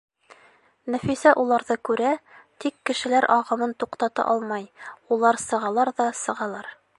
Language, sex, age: Bashkir, female, 30-39